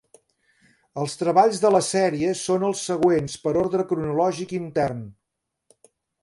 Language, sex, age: Catalan, male, 70-79